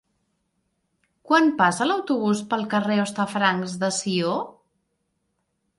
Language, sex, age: Catalan, female, 40-49